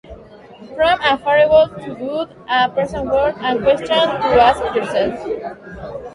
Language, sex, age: Spanish, female, 30-39